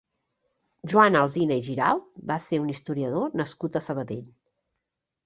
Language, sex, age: Catalan, female, 40-49